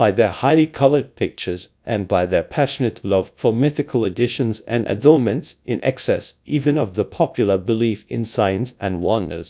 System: TTS, GradTTS